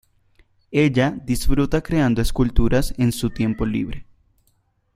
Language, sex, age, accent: Spanish, male, under 19, Andino-Pacífico: Colombia, Perú, Ecuador, oeste de Bolivia y Venezuela andina